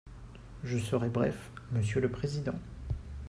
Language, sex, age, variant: French, male, 40-49, Français de métropole